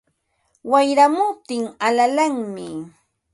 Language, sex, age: Ambo-Pasco Quechua, female, 50-59